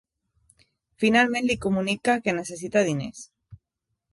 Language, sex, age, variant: Catalan, female, 30-39, Central